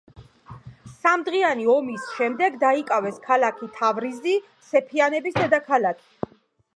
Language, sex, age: Georgian, female, 30-39